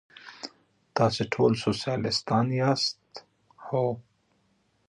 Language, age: Pashto, 30-39